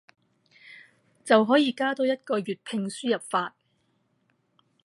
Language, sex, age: Cantonese, female, 60-69